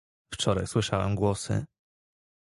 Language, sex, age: Polish, male, 19-29